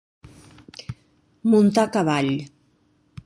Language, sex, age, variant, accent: Catalan, female, 60-69, Balear, balear; central